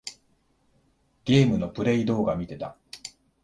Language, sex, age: Japanese, male, 50-59